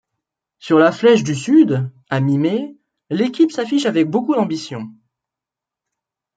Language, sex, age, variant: French, male, 19-29, Français de métropole